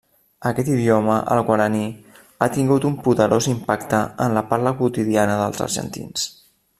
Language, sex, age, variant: Catalan, male, 30-39, Central